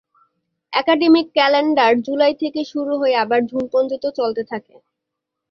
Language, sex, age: Bengali, female, 19-29